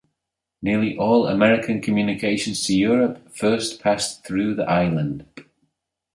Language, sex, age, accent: English, male, 30-39, England English